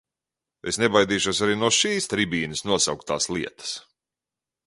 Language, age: Latvian, 30-39